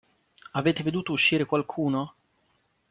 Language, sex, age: Italian, male, 30-39